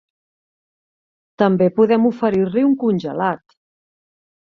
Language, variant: Catalan, Central